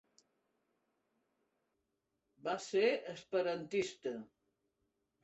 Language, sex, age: Catalan, female, 70-79